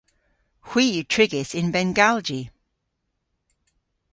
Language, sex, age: Cornish, female, 40-49